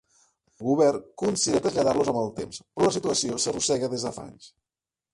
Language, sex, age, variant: Catalan, male, 40-49, Central